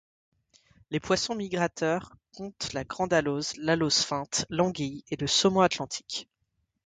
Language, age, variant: French, 30-39, Français de métropole